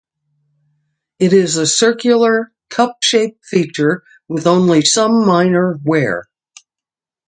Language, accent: English, United States English